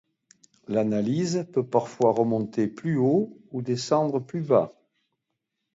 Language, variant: French, Français de métropole